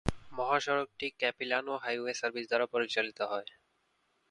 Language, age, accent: Bengali, 19-29, প্রমিত